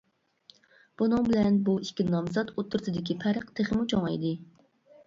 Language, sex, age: Uyghur, female, 30-39